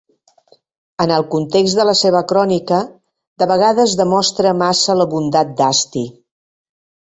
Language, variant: Catalan, Septentrional